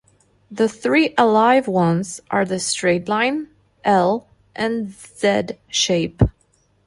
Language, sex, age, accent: English, female, 30-39, United States English